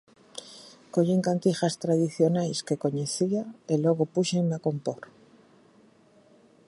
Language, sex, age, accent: Galician, female, 50-59, Central (gheada)